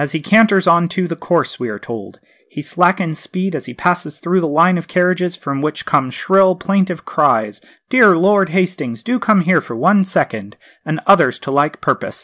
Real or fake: real